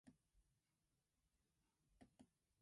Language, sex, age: English, female, under 19